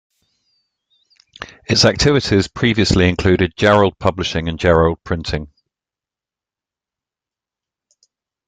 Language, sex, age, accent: English, male, 40-49, England English